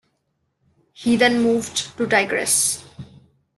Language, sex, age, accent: English, female, 19-29, India and South Asia (India, Pakistan, Sri Lanka)